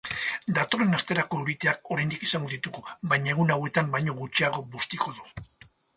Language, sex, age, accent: Basque, male, 60-69, Mendebalekoa (Araba, Bizkaia, Gipuzkoako mendebaleko herri batzuk)